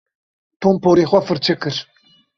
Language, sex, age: Kurdish, male, 19-29